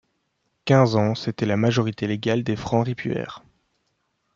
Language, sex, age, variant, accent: French, male, 19-29, Français d'Europe, Français de Belgique